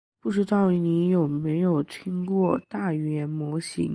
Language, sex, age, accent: Chinese, male, under 19, 出生地：江西省